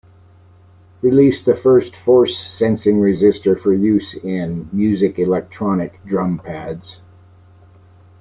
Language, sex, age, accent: English, male, 60-69, Canadian English